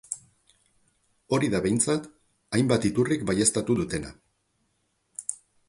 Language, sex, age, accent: Basque, male, 50-59, Mendebalekoa (Araba, Bizkaia, Gipuzkoako mendebaleko herri batzuk)